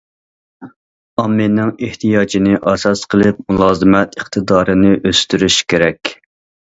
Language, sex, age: Uyghur, male, 30-39